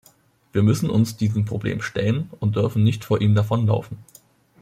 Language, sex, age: German, male, under 19